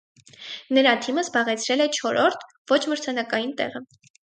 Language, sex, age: Armenian, female, under 19